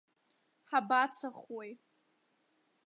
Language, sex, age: Abkhazian, female, under 19